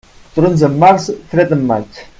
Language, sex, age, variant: Catalan, male, 30-39, Central